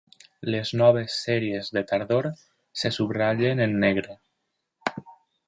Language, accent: Catalan, valencià